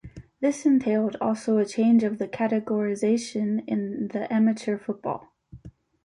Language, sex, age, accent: English, female, 19-29, United States English